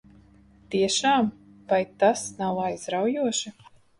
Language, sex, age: Latvian, female, 30-39